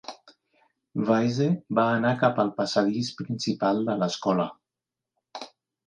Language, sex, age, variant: Catalan, male, 40-49, Central